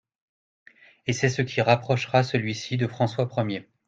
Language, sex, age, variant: French, male, 40-49, Français de métropole